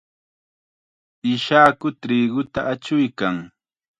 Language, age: Chiquián Ancash Quechua, 19-29